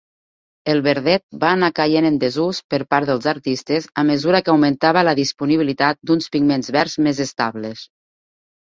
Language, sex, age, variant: Catalan, female, 30-39, Nord-Occidental